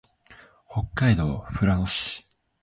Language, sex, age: Japanese, male, 19-29